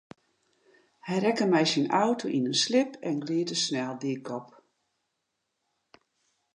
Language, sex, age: Western Frisian, female, 60-69